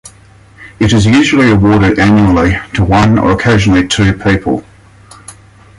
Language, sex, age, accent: English, male, 50-59, Australian English